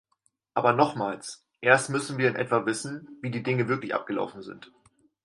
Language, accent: German, Deutschland Deutsch